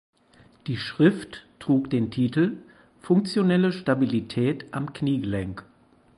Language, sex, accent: German, male, Deutschland Deutsch